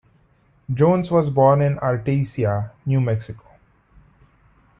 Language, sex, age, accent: English, male, 30-39, India and South Asia (India, Pakistan, Sri Lanka)